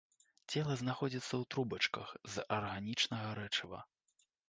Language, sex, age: Belarusian, male, 19-29